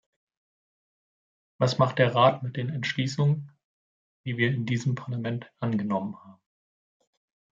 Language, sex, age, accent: German, male, 19-29, Deutschland Deutsch